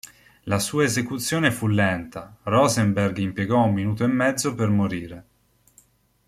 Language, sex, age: Italian, male, 19-29